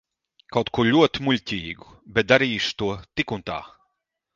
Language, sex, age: Latvian, male, 40-49